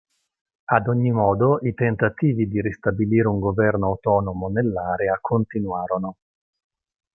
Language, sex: Italian, male